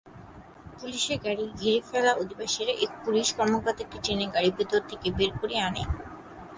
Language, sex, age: Bengali, female, 19-29